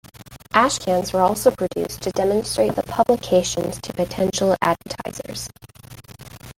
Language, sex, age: English, female, 19-29